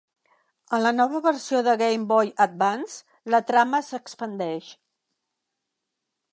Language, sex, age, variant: Catalan, female, 70-79, Central